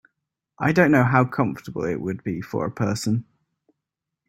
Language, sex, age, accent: English, male, 19-29, England English